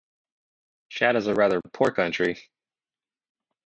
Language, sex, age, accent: English, male, 30-39, United States English